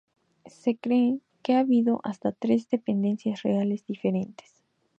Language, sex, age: Spanish, female, 19-29